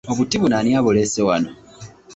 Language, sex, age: Ganda, male, 19-29